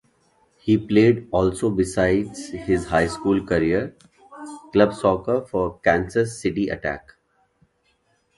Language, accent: English, India and South Asia (India, Pakistan, Sri Lanka)